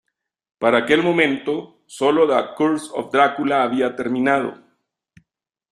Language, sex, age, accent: Spanish, male, 50-59, México